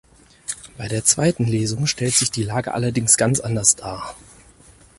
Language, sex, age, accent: German, male, 30-39, Deutschland Deutsch